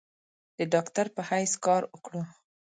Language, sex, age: Pashto, female, 19-29